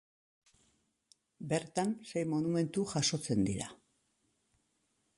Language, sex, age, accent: Basque, female, 60-69, Mendebalekoa (Araba, Bizkaia, Gipuzkoako mendebaleko herri batzuk)